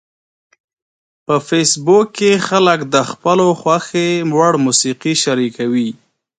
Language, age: Pashto, 19-29